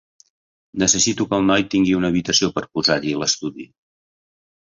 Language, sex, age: Catalan, male, 50-59